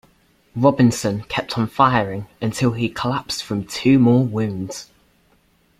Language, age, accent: English, under 19, England English